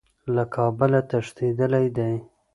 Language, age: Pashto, 30-39